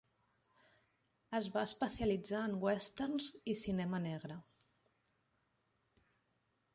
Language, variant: Catalan, Central